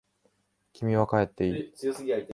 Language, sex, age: Japanese, male, 19-29